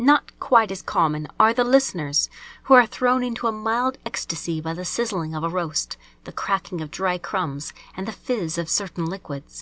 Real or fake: real